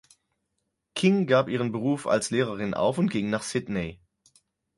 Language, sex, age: German, male, 30-39